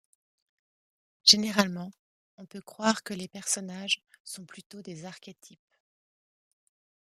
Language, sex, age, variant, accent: French, female, 30-39, Français d'Europe, Français de Suisse